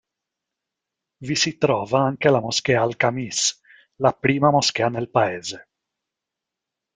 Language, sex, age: Italian, male, 40-49